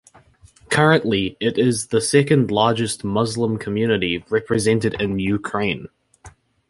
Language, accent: English, New Zealand English